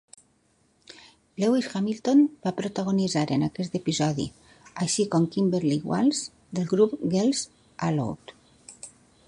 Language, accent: Catalan, valencià; valencià meridional